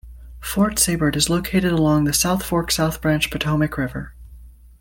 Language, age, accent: English, under 19, United States English